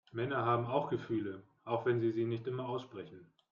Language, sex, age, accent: German, male, 19-29, Deutschland Deutsch